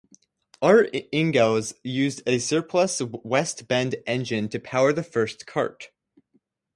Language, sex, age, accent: English, male, under 19, United States English